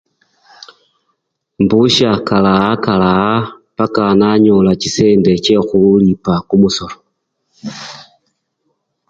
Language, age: Luyia, 50-59